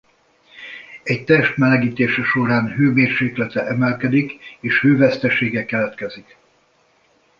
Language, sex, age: Hungarian, male, 60-69